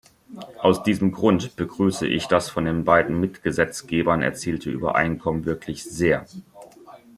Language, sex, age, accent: German, male, 40-49, Deutschland Deutsch